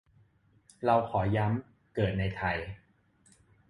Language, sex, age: Thai, male, 30-39